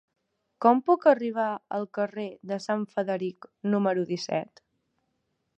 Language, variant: Catalan, Central